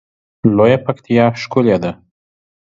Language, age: Pashto, 30-39